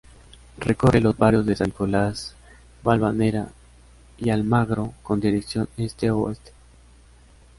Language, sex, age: Spanish, male, 19-29